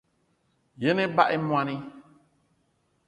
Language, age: Eton (Cameroon), 30-39